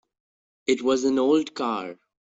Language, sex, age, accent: English, male, under 19, India and South Asia (India, Pakistan, Sri Lanka)